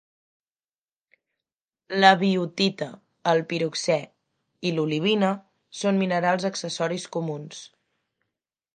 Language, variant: Catalan, Central